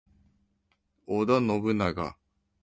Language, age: English, 19-29